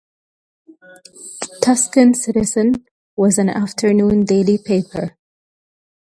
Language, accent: English, United States English